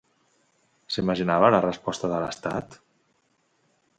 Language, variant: Catalan, Central